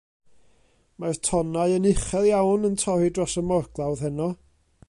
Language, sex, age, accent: Welsh, male, 40-49, Y Deyrnas Unedig Cymraeg